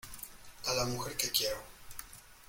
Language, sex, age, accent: Spanish, male, 19-29, México